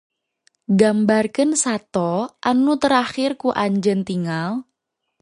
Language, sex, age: Sundanese, female, 19-29